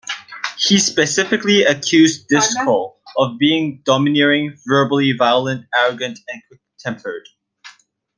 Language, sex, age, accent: English, male, under 19, Hong Kong English